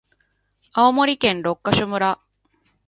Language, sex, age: Japanese, female, 30-39